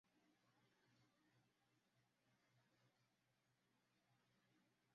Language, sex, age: Swahili, female, 19-29